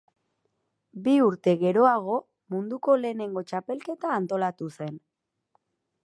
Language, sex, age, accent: Basque, female, 30-39, Erdialdekoa edo Nafarra (Gipuzkoa, Nafarroa)